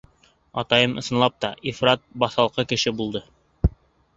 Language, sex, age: Bashkir, male, 19-29